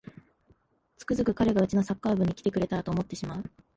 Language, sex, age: Japanese, female, 19-29